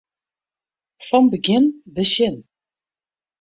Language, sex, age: Western Frisian, female, 30-39